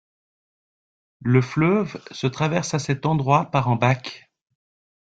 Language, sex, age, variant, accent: French, male, 40-49, Français d'Europe, Français de Suisse